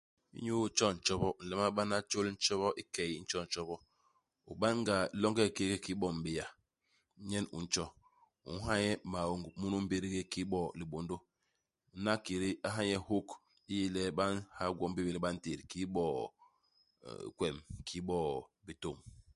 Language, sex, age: Basaa, male, 50-59